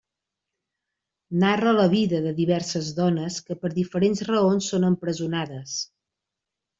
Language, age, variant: Catalan, 40-49, Central